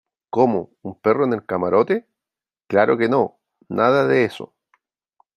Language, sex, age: Spanish, male, 50-59